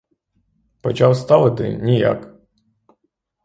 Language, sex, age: Ukrainian, male, 30-39